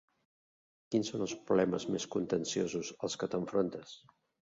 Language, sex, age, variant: Catalan, male, 50-59, Central